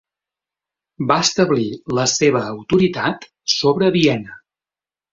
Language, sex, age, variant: Catalan, male, 30-39, Central